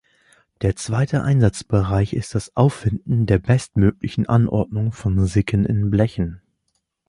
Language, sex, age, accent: German, male, 19-29, Deutschland Deutsch